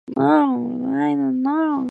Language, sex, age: English, female, 19-29